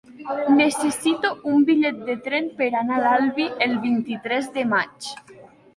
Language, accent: Catalan, Oriental